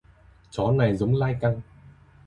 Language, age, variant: Vietnamese, 19-29, Hà Nội